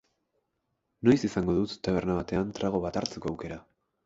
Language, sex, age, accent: Basque, male, 19-29, Erdialdekoa edo Nafarra (Gipuzkoa, Nafarroa)